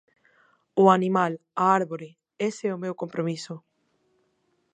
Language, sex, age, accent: Galician, female, 19-29, Neofalante